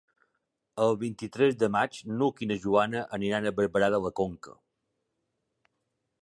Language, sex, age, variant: Catalan, male, 40-49, Balear